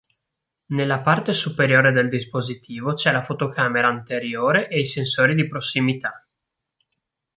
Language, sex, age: Italian, male, 19-29